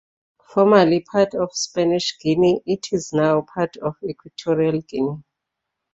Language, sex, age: English, female, 40-49